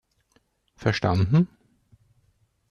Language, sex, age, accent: German, male, 40-49, Österreichisches Deutsch